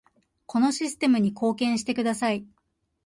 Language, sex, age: Japanese, female, 30-39